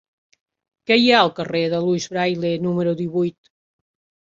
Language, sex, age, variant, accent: Catalan, female, 50-59, Septentrional, Empordanès